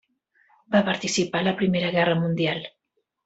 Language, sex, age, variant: Catalan, female, 50-59, Central